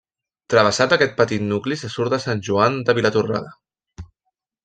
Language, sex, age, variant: Catalan, male, 30-39, Central